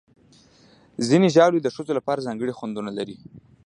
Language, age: Pashto, under 19